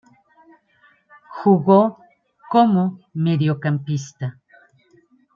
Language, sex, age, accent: Spanish, female, 50-59, México